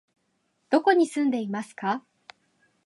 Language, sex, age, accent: Japanese, female, 19-29, 標準語